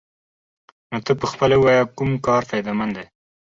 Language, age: Pashto, 30-39